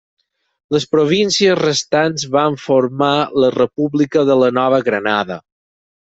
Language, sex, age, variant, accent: Catalan, male, 30-39, Balear, mallorquí